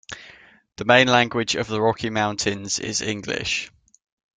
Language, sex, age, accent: English, male, under 19, England English